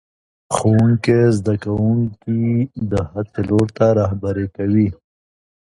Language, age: Pashto, 40-49